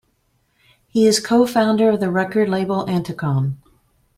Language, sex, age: English, female, 40-49